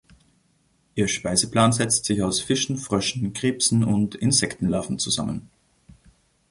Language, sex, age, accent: German, male, 30-39, Österreichisches Deutsch